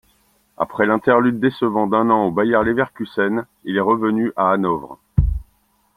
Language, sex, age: French, male, 50-59